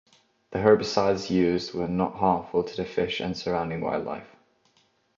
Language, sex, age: English, male, 19-29